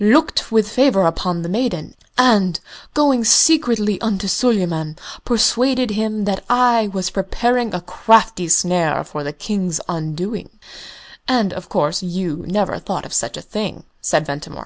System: none